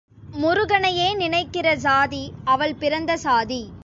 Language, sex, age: Tamil, female, under 19